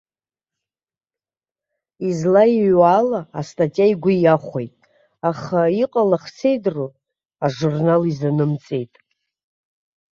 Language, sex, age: Abkhazian, female, 30-39